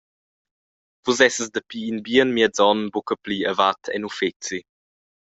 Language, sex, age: Romansh, male, under 19